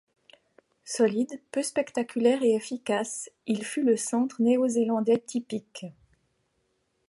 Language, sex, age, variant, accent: French, female, 40-49, Français d'Europe, Français de Suisse